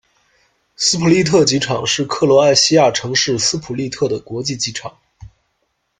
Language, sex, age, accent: Chinese, male, 19-29, 出生地：山东省